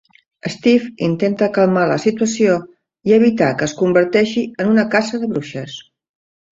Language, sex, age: Catalan, female, 50-59